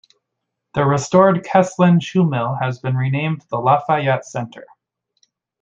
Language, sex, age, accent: English, male, 19-29, United States English